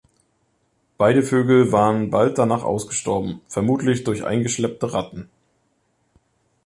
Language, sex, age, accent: German, male, 30-39, Deutschland Deutsch